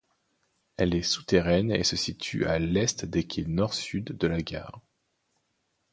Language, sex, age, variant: French, male, 19-29, Français de métropole